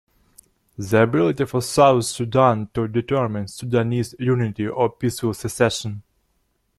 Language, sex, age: English, male, 19-29